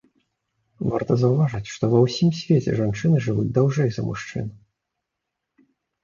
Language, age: Belarusian, 40-49